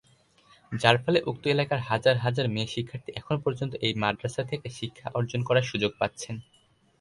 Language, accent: Bengali, Bangladeshi